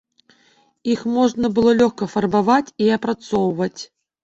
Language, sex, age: Belarusian, female, 40-49